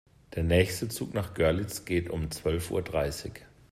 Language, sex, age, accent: German, male, 40-49, Deutschland Deutsch